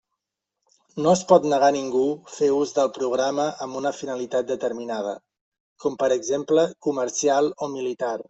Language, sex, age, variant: Catalan, male, 30-39, Central